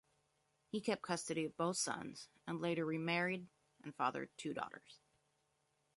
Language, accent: English, United States English